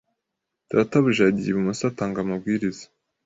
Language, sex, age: Kinyarwanda, male, 19-29